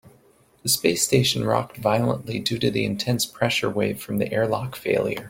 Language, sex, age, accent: English, male, 40-49, United States English